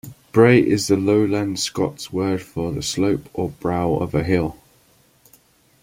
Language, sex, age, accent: English, male, 19-29, England English